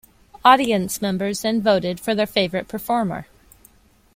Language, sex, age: English, female, 19-29